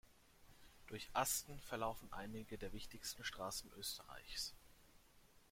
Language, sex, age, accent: German, male, 19-29, Deutschland Deutsch